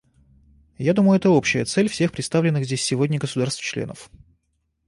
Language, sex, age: Russian, male, 30-39